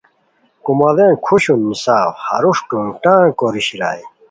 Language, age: Khowar, 30-39